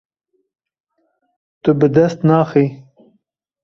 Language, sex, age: Kurdish, male, 30-39